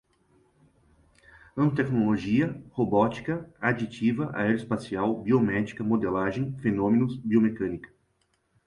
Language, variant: Portuguese, Portuguese (Brasil)